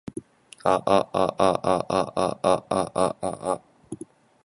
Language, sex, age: Japanese, male, 19-29